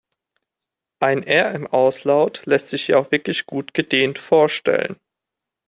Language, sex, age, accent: German, male, 30-39, Deutschland Deutsch